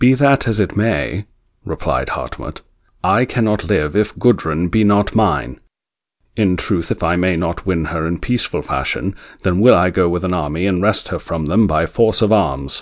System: none